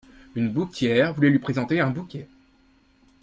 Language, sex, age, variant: French, male, 30-39, Français de métropole